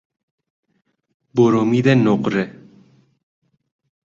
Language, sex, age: Persian, male, 30-39